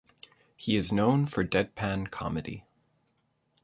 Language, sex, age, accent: English, male, 30-39, Canadian English